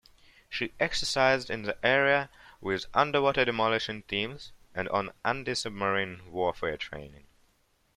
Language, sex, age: English, male, under 19